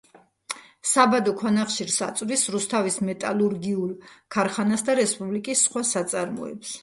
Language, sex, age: Georgian, female, 40-49